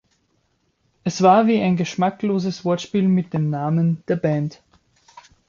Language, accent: German, Österreichisches Deutsch